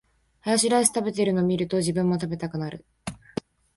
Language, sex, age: Japanese, female, under 19